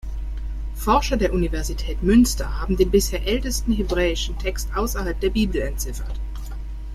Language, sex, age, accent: German, female, 30-39, Deutschland Deutsch